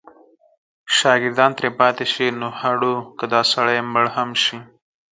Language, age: Pashto, 30-39